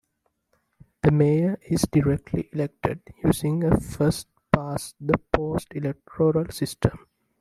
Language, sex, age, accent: English, male, 19-29, India and South Asia (India, Pakistan, Sri Lanka)